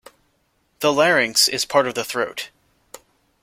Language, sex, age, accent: English, male, 19-29, United States English